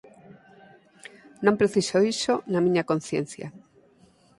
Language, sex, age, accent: Galician, female, 50-59, Normativo (estándar)